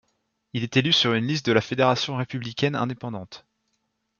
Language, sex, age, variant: French, male, 19-29, Français de métropole